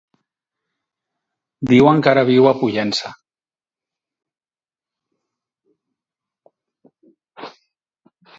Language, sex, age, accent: Catalan, male, 50-59, Barcelonès